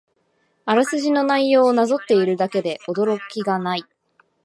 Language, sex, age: Japanese, female, under 19